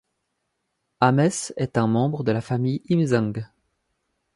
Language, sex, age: French, male, 30-39